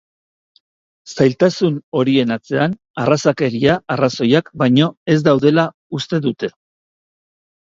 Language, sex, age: Basque, male, 40-49